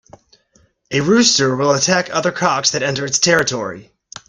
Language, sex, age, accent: English, male, 19-29, United States English